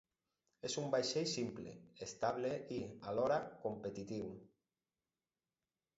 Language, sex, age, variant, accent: Catalan, male, 30-39, Alacantí, valencià